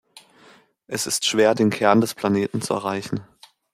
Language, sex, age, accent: German, male, 19-29, Deutschland Deutsch